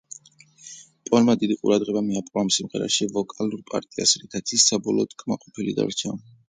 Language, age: Georgian, 19-29